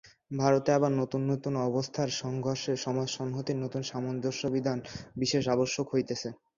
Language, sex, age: Bengali, male, 19-29